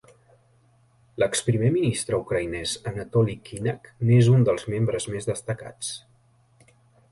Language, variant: Catalan, Central